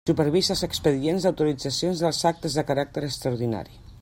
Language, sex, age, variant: Catalan, female, 40-49, Central